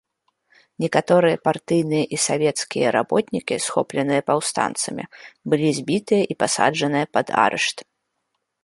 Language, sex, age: Belarusian, female, 30-39